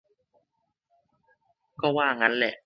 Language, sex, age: Thai, male, 19-29